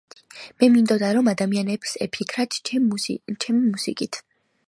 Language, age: Georgian, under 19